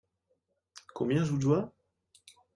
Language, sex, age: French, male, 30-39